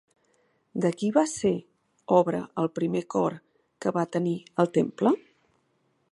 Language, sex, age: Catalan, female, 40-49